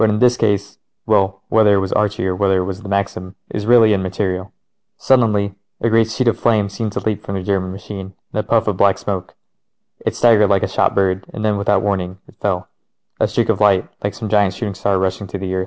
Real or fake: real